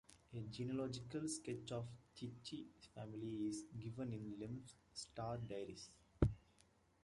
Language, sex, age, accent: English, male, 19-29, United States English